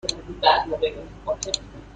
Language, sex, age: Persian, male, 19-29